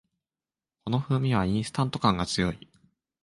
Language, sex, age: Japanese, male, 19-29